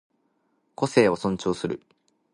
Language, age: Japanese, 19-29